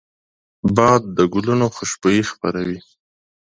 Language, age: Pashto, 30-39